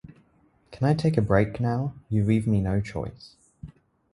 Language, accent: English, Australian English